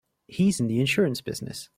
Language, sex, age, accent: English, male, 19-29, England English